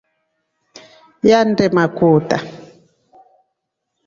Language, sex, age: Rombo, female, 40-49